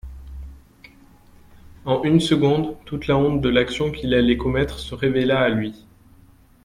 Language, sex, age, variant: French, male, under 19, Français de métropole